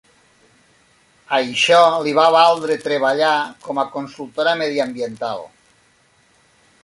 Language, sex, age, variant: Catalan, male, 40-49, Nord-Occidental